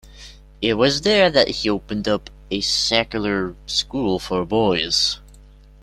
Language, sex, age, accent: English, male, under 19, United States English